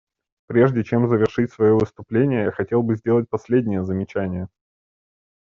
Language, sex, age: Russian, male, 30-39